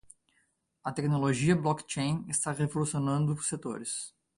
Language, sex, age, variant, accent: Portuguese, male, 30-39, Portuguese (Brasil), Gaucho